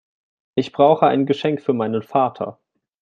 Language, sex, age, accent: German, male, 19-29, Deutschland Deutsch